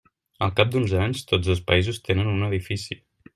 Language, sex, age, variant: Catalan, male, 19-29, Central